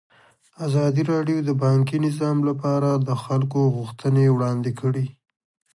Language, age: Pashto, 30-39